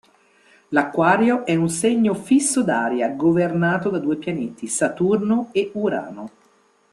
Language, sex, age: Italian, female, 50-59